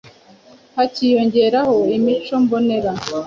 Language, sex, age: Kinyarwanda, female, 50-59